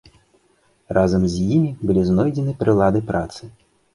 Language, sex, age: Belarusian, male, 30-39